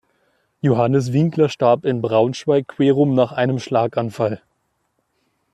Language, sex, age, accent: German, male, 19-29, Deutschland Deutsch